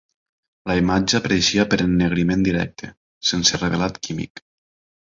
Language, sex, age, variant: Catalan, male, 19-29, Nord-Occidental